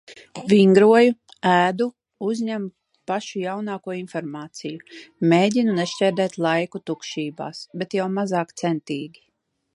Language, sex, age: Latvian, female, 40-49